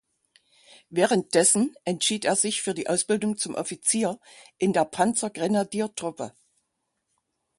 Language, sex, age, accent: German, female, 60-69, Deutschland Deutsch